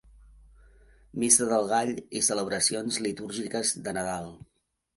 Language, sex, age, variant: Catalan, male, 50-59, Central